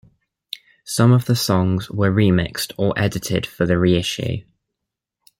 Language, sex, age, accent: English, male, 19-29, England English